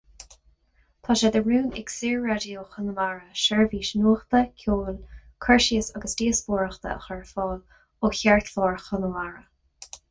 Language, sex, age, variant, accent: Irish, female, 30-39, Gaeilge Chonnacht, Cainteoir líofa, ní ó dhúchas